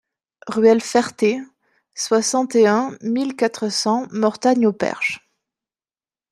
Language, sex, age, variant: French, female, 30-39, Français de métropole